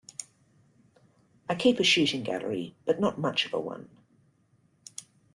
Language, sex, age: English, female, 50-59